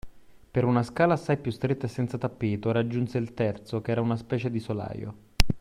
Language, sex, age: Italian, male, 19-29